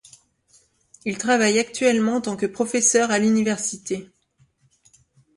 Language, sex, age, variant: French, female, 40-49, Français de métropole